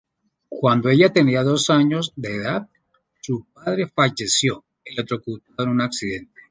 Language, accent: Spanish, Andino-Pacífico: Colombia, Perú, Ecuador, oeste de Bolivia y Venezuela andina